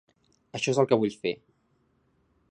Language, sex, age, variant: Catalan, male, 19-29, Central